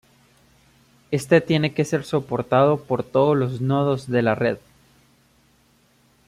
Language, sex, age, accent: Spanish, male, 19-29, Andino-Pacífico: Colombia, Perú, Ecuador, oeste de Bolivia y Venezuela andina